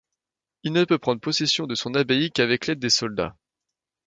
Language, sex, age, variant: French, male, 19-29, Français de métropole